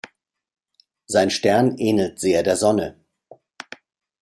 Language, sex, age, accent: German, male, 50-59, Deutschland Deutsch